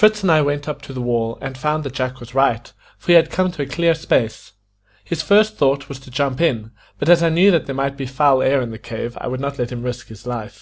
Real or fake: real